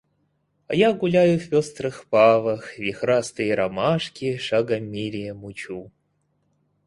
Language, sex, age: Russian, male, 30-39